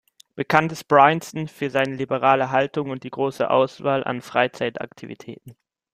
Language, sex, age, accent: German, male, 19-29, Deutschland Deutsch